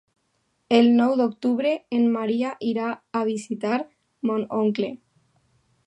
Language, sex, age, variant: Catalan, female, under 19, Alacantí